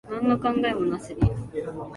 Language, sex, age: Japanese, female, 19-29